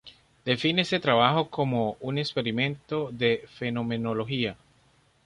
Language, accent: Spanish, Caribe: Cuba, Venezuela, Puerto Rico, República Dominicana, Panamá, Colombia caribeña, México caribeño, Costa del golfo de México